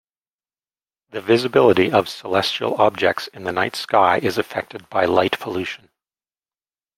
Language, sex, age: English, male, 40-49